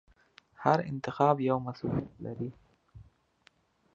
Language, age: Pashto, 30-39